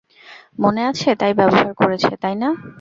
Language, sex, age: Bengali, female, 19-29